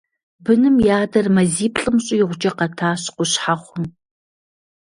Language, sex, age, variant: Kabardian, female, 40-49, Адыгэбзэ (Къэбэрдей, Кирил, Урысей)